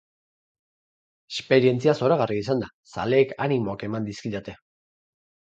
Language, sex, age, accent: Basque, male, 40-49, Mendebalekoa (Araba, Bizkaia, Gipuzkoako mendebaleko herri batzuk)